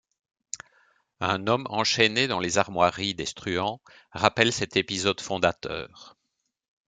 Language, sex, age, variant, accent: French, male, 40-49, Français d'Europe, Français de Belgique